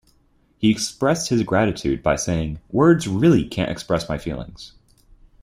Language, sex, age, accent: English, male, 19-29, United States English